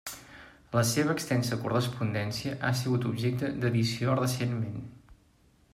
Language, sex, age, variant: Catalan, male, 40-49, Central